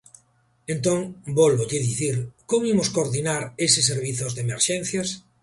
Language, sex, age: Galician, male, 50-59